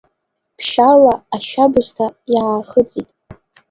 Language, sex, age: Abkhazian, female, under 19